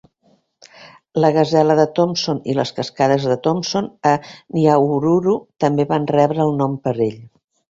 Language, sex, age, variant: Catalan, female, 50-59, Central